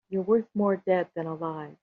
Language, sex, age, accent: English, female, 60-69, United States English